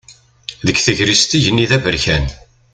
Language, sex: Kabyle, male